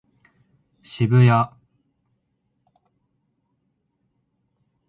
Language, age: Japanese, 19-29